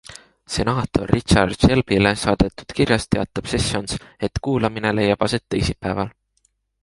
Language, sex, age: Estonian, male, 19-29